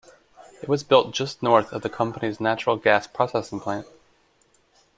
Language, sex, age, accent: English, male, 30-39, United States English